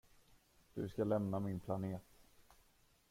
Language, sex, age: Swedish, male, 30-39